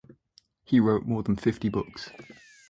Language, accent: English, England English